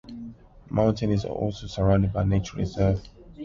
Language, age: English, 19-29